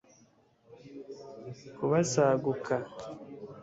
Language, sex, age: Kinyarwanda, male, 30-39